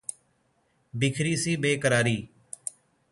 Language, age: Hindi, 30-39